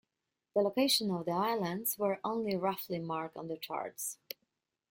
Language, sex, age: English, female, 40-49